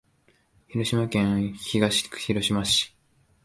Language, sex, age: Japanese, male, 19-29